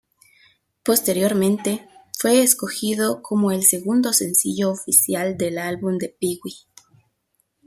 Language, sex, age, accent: Spanish, female, 19-29, América central